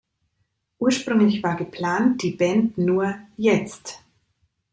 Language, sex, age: German, female, 30-39